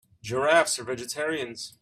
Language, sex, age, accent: English, male, 30-39, United States English